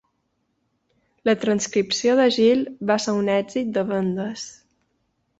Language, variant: Catalan, Balear